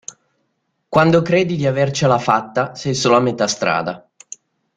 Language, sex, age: Italian, male, 19-29